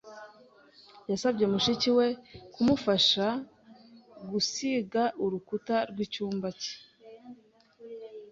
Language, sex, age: Kinyarwanda, female, 19-29